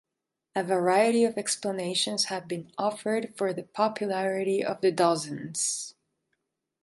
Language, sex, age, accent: English, female, 40-49, United States English